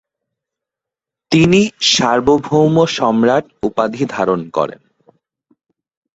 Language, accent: Bengali, প্রমিত